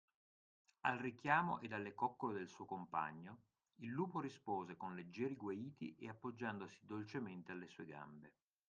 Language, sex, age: Italian, male, 50-59